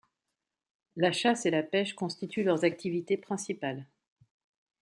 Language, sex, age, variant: French, female, 40-49, Français de métropole